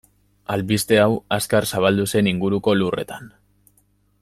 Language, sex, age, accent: Basque, male, 19-29, Mendebalekoa (Araba, Bizkaia, Gipuzkoako mendebaleko herri batzuk)